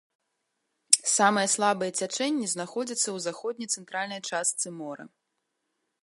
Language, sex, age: Belarusian, female, 19-29